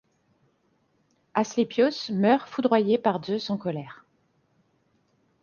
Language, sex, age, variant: French, female, 30-39, Français de métropole